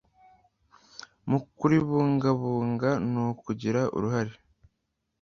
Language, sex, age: Kinyarwanda, male, under 19